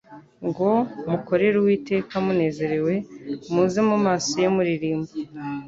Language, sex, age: Kinyarwanda, female, 19-29